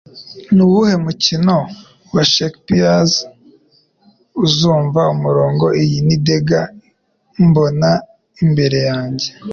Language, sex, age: Kinyarwanda, male, under 19